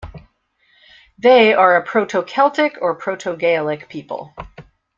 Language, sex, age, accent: English, female, 60-69, United States English